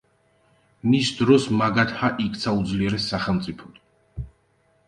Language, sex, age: Georgian, male, 19-29